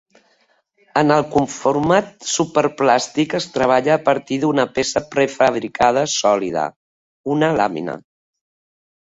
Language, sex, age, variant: Catalan, female, 50-59, Septentrional